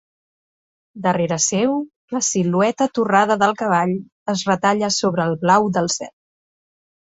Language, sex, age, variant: Catalan, female, 40-49, Central